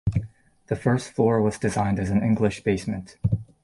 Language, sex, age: English, male, 19-29